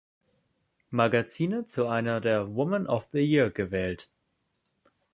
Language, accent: German, Deutschland Deutsch